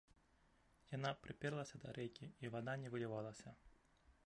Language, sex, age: Belarusian, male, 30-39